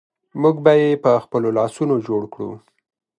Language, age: Pashto, 30-39